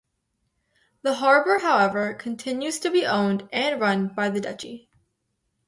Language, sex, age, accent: English, female, under 19, United States English